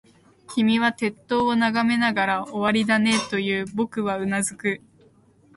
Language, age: Japanese, 19-29